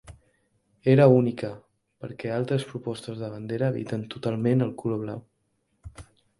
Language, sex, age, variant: Catalan, male, 19-29, Central